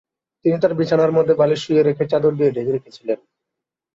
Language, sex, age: Bengali, male, 19-29